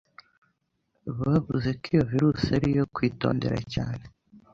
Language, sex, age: Kinyarwanda, male, under 19